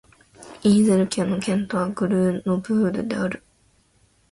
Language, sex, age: Japanese, female, under 19